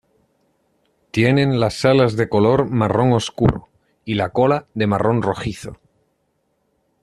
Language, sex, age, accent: Spanish, male, 19-29, España: Sur peninsular (Andalucia, Extremadura, Murcia)